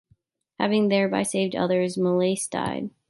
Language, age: English, 19-29